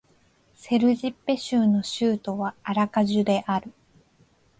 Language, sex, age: Japanese, female, 19-29